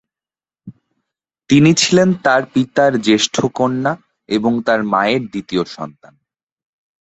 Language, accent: Bengali, প্রমিত